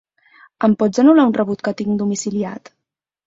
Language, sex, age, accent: Catalan, female, 19-29, Camp de Tarragona